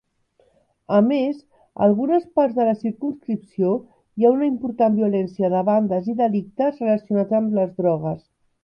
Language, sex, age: Catalan, female, 50-59